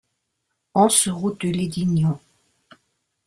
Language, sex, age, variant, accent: French, female, 50-59, Français d'Europe, Français d’Allemagne